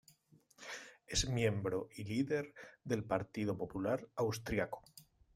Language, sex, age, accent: Spanish, male, 30-39, España: Sur peninsular (Andalucia, Extremadura, Murcia)